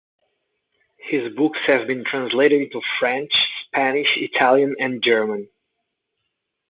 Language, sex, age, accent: English, male, 30-39, United States English